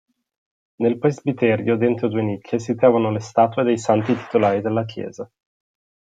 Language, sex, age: Italian, male, 19-29